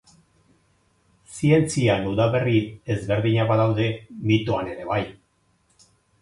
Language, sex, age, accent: Basque, male, 60-69, Erdialdekoa edo Nafarra (Gipuzkoa, Nafarroa)